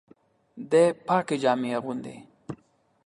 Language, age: Pashto, 30-39